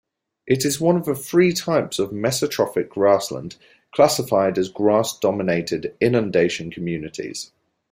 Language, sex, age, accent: English, male, 19-29, England English